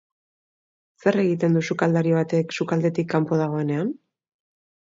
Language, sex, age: Basque, female, 30-39